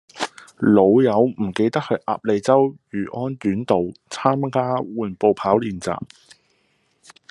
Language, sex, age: Cantonese, male, 19-29